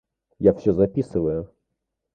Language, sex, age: Russian, male, 19-29